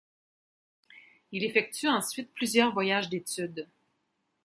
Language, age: French, 50-59